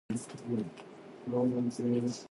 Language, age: Cantonese, 19-29